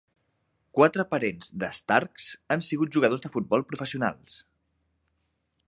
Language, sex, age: Catalan, male, 30-39